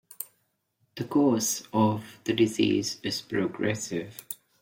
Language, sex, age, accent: English, male, 19-29, India and South Asia (India, Pakistan, Sri Lanka)